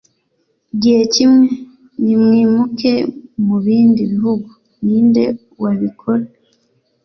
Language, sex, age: Kinyarwanda, female, 40-49